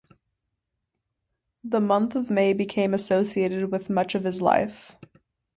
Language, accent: English, United States English